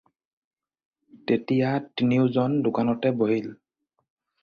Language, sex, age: Assamese, male, 19-29